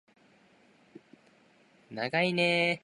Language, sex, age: Japanese, female, 19-29